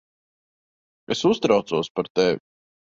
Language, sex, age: Latvian, male, 40-49